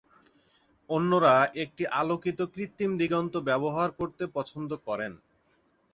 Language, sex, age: Bengali, male, 19-29